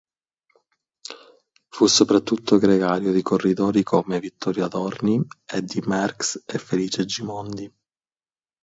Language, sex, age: Italian, male, 19-29